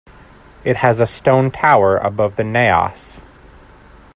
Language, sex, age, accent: English, male, 19-29, United States English